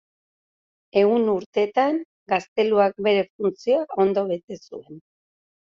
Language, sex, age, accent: Basque, female, 50-59, Erdialdekoa edo Nafarra (Gipuzkoa, Nafarroa)